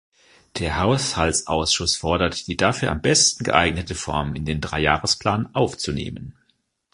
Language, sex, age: German, male, 40-49